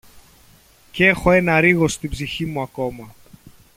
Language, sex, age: Greek, male, 30-39